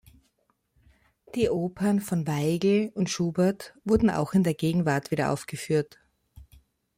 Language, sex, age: German, female, 50-59